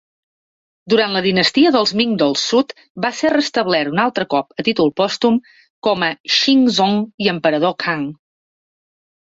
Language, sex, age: Catalan, female, 40-49